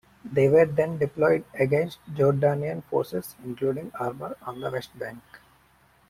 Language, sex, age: English, male, 19-29